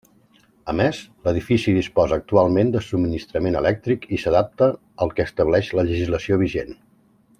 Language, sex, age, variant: Catalan, male, 40-49, Central